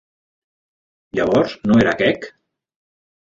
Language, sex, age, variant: Catalan, male, 40-49, Central